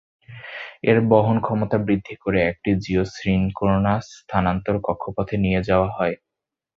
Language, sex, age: Bengali, male, 19-29